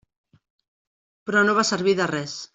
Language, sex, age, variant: Catalan, female, 50-59, Central